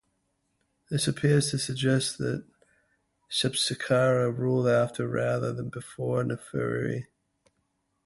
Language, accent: English, United States English